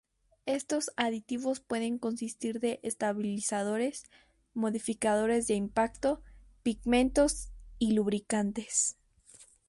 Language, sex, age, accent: Spanish, female, under 19, México